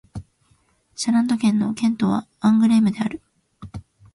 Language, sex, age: Japanese, female, 19-29